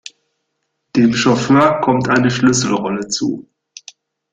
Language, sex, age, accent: German, male, 30-39, Deutschland Deutsch